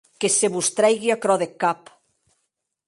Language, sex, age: Occitan, female, 60-69